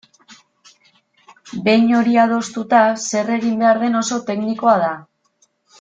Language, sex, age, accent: Basque, female, 19-29, Mendebalekoa (Araba, Bizkaia, Gipuzkoako mendebaleko herri batzuk)